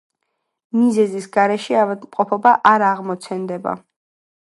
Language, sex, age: Georgian, female, 19-29